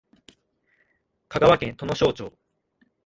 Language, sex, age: Japanese, male, 19-29